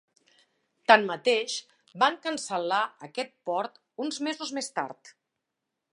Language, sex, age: Catalan, female, 50-59